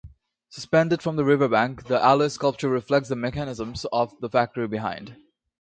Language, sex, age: English, male, 19-29